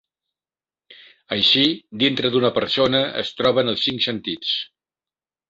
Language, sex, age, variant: Catalan, male, 60-69, Central